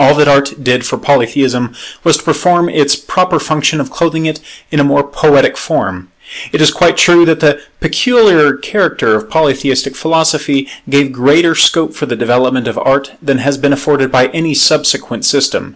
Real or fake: real